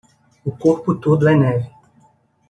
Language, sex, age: Portuguese, male, 30-39